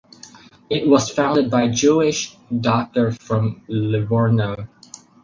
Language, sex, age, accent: English, male, under 19, United States English